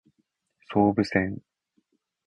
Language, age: Japanese, 19-29